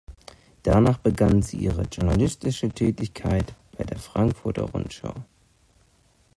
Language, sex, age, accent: German, male, 19-29, Deutschland Deutsch